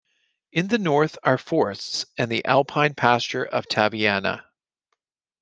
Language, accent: English, Canadian English